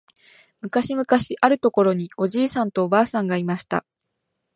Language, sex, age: Japanese, female, 19-29